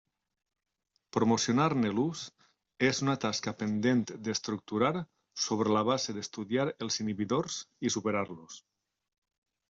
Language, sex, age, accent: Catalan, male, 50-59, valencià